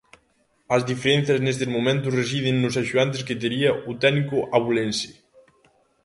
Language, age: Galician, 19-29